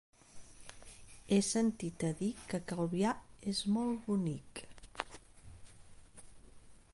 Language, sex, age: Catalan, female, 40-49